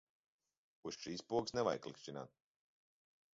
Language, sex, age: Latvian, male, 40-49